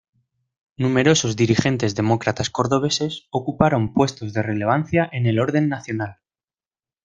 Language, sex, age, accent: Spanish, male, 19-29, España: Centro-Sur peninsular (Madrid, Toledo, Castilla-La Mancha)